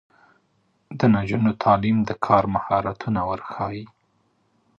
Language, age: Pashto, 30-39